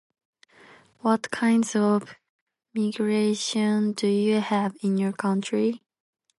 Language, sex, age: English, female, under 19